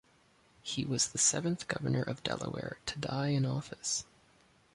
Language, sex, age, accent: English, male, 19-29, United States English